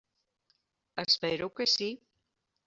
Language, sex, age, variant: Catalan, female, 60-69, Balear